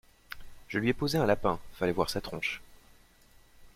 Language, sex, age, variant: French, male, 19-29, Français de métropole